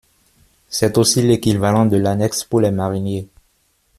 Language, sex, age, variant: French, male, 19-29, Français d'Afrique subsaharienne et des îles africaines